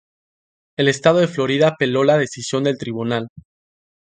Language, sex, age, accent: Spanish, male, 19-29, México